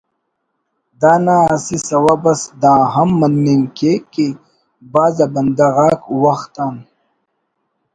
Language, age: Brahui, 30-39